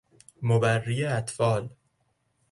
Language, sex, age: Persian, male, 19-29